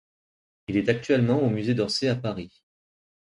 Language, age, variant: French, 30-39, Français de métropole